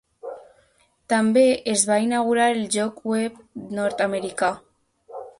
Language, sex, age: Catalan, female, under 19